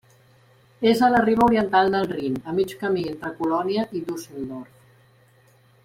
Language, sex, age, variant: Catalan, female, 50-59, Central